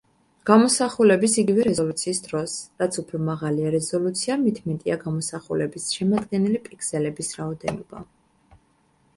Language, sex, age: Georgian, female, 19-29